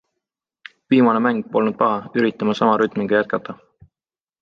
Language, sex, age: Estonian, male, 19-29